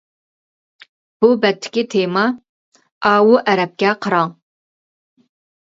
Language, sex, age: Uyghur, female, 40-49